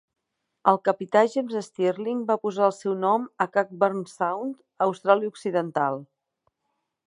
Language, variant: Catalan, Nord-Occidental